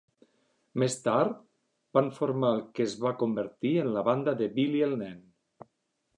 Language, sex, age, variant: Catalan, male, 40-49, Nord-Occidental